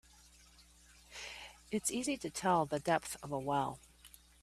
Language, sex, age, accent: English, female, 50-59, United States English